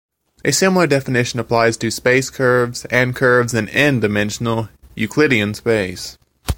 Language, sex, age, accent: English, male, 19-29, United States English